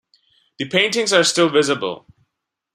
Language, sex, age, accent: English, male, under 19, India and South Asia (India, Pakistan, Sri Lanka)